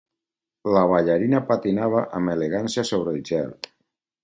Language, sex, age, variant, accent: Catalan, male, 50-59, Valencià meridional, valencià